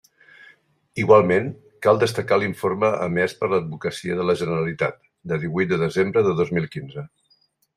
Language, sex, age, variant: Catalan, male, 60-69, Central